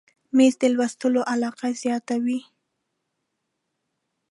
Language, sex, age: Pashto, female, 19-29